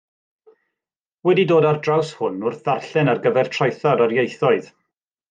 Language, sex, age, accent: Welsh, male, 40-49, Y Deyrnas Unedig Cymraeg